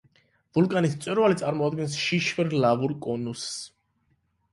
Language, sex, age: Georgian, male, 30-39